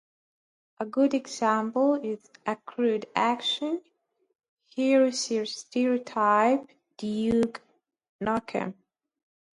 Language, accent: English, England English